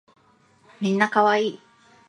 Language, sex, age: Japanese, female, 19-29